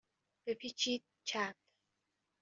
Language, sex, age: Persian, female, 19-29